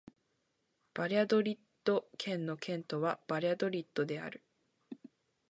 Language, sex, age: Japanese, female, under 19